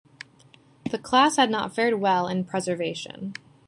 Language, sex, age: English, female, 19-29